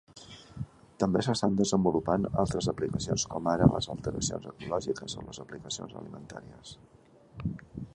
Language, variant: Catalan, Central